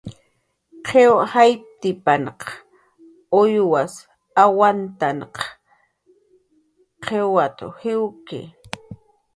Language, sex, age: Jaqaru, female, 40-49